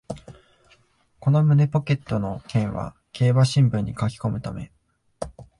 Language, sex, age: Japanese, male, 19-29